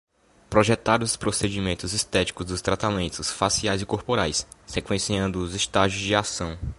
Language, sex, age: Portuguese, male, under 19